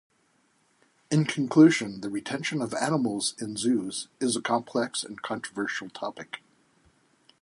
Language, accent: English, United States English